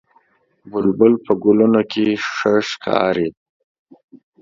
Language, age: Pashto, 19-29